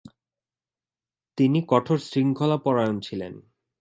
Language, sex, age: Bengali, male, 19-29